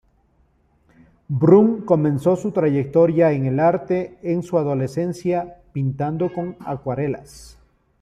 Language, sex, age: Spanish, male, 50-59